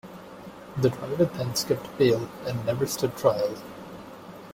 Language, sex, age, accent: English, male, 19-29, United States English